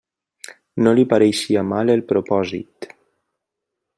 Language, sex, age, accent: Catalan, male, 19-29, valencià